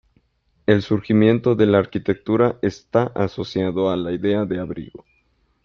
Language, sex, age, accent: Spanish, male, 19-29, México